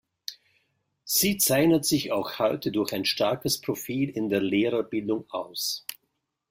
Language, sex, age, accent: German, male, 50-59, Schweizerdeutsch